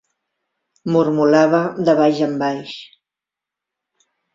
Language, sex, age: Catalan, female, 60-69